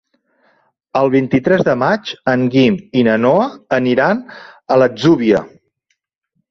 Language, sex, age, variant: Catalan, male, 40-49, Central